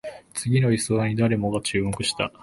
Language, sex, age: Japanese, male, 19-29